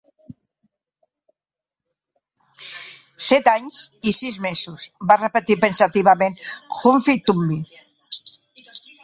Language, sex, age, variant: Catalan, male, 60-69, Central